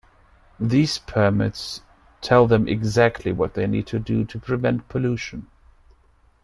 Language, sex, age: English, male, 19-29